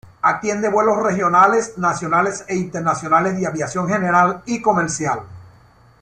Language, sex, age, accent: Spanish, male, 60-69, Caribe: Cuba, Venezuela, Puerto Rico, República Dominicana, Panamá, Colombia caribeña, México caribeño, Costa del golfo de México